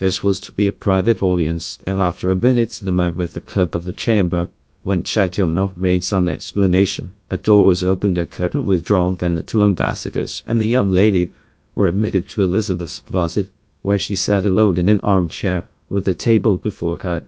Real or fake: fake